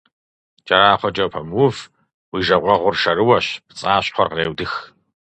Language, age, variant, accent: Kabardian, 40-49, Адыгэбзэ (Къэбэрдей, Кирил, псоми зэдай), Джылэхъстэней (Gilahsteney)